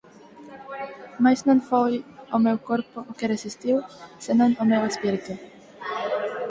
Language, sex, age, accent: Galician, female, 19-29, Neofalante